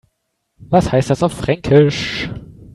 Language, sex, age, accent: German, male, 19-29, Deutschland Deutsch